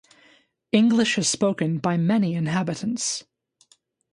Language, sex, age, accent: English, female, 19-29, Canadian English